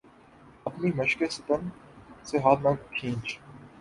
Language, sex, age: Urdu, male, 19-29